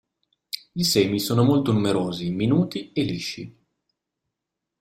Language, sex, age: Italian, male, 30-39